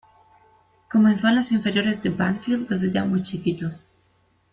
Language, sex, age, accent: Spanish, female, 30-39, España: Centro-Sur peninsular (Madrid, Toledo, Castilla-La Mancha)